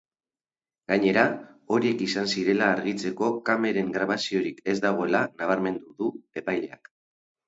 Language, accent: Basque, Mendebalekoa (Araba, Bizkaia, Gipuzkoako mendebaleko herri batzuk)